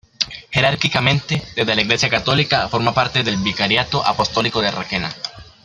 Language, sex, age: Spanish, male, under 19